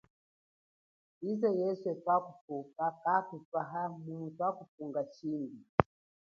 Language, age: Chokwe, 40-49